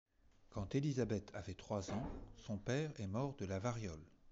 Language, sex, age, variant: French, male, 40-49, Français de métropole